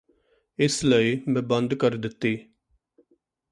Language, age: Punjabi, 40-49